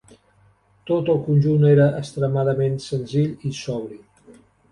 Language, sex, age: Catalan, male, 60-69